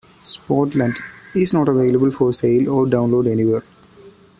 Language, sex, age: English, male, 19-29